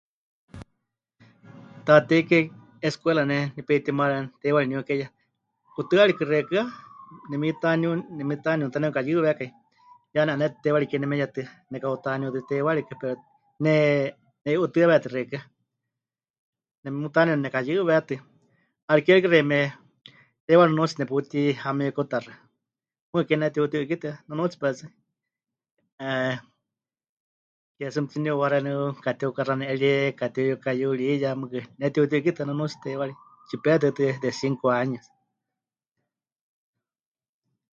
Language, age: Huichol, 50-59